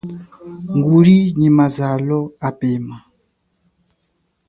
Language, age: Chokwe, 40-49